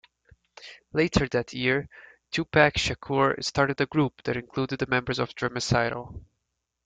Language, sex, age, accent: English, male, 19-29, United States English